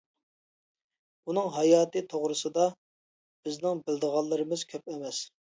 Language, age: Uyghur, 19-29